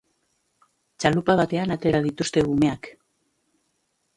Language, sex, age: Basque, female, 50-59